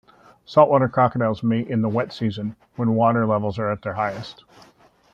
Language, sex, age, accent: English, male, 40-49, United States English